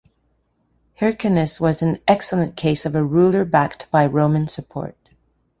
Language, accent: English, Canadian English